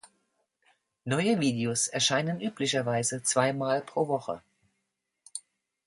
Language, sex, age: German, female, 60-69